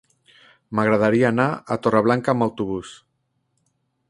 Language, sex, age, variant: Catalan, male, 30-39, Central